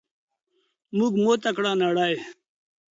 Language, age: Pashto, 50-59